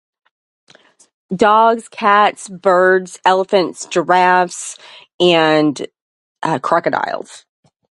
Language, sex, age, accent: English, female, 40-49, southern United States